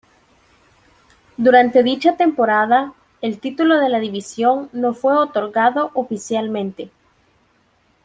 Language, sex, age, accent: Spanish, female, 19-29, América central